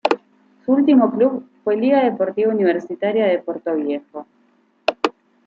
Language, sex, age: Spanish, female, 19-29